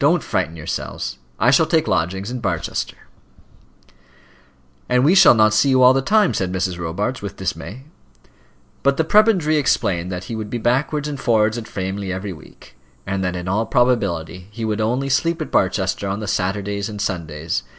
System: none